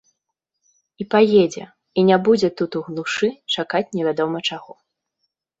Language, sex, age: Belarusian, female, 19-29